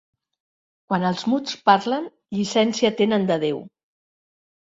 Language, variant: Catalan, Central